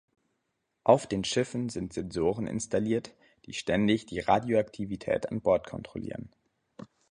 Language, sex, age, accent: German, male, 19-29, Deutschland Deutsch